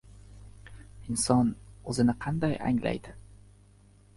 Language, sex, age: Uzbek, male, 19-29